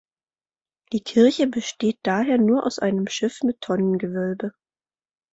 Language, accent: German, Deutschland Deutsch